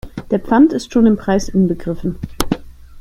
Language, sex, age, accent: German, female, 30-39, Deutschland Deutsch